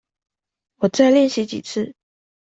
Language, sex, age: Chinese, female, under 19